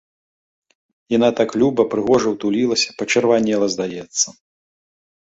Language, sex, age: Belarusian, male, 40-49